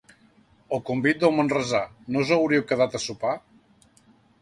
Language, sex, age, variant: Catalan, male, 50-59, Central